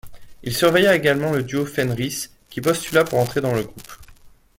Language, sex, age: French, male, 30-39